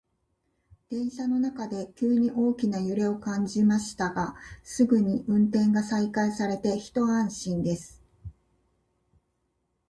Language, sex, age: Japanese, female, 50-59